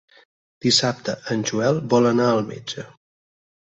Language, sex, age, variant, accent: Catalan, male, 30-39, Central, Barcelona